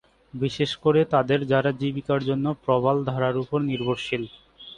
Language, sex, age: Bengali, male, 19-29